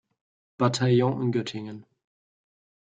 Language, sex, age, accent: German, male, 19-29, Deutschland Deutsch